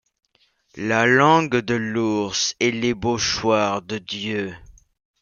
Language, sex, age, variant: French, male, under 19, Français de métropole